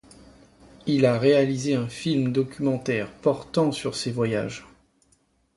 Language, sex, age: French, male, 30-39